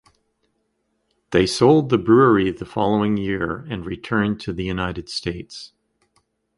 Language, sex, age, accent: English, male, 60-69, Canadian English